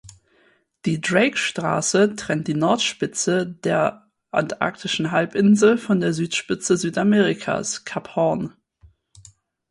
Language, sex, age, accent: German, female, 19-29, Deutschland Deutsch